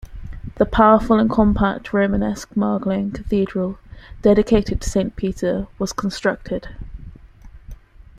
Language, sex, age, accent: English, female, 19-29, England English